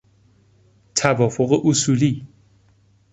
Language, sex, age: Persian, male, 19-29